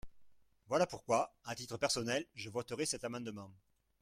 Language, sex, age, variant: French, male, 50-59, Français de métropole